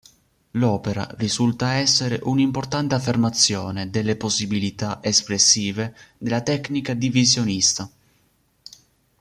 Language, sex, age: Italian, male, 19-29